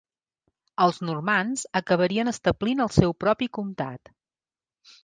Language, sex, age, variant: Catalan, female, 40-49, Central